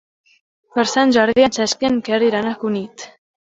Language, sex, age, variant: Catalan, female, 19-29, Central